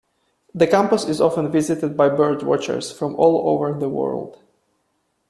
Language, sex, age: English, male, 30-39